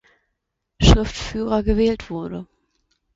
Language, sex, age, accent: German, female, 19-29, Deutschland Deutsch